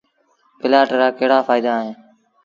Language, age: Sindhi Bhil, under 19